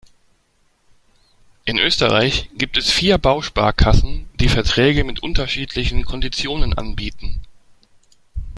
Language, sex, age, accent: German, male, 30-39, Deutschland Deutsch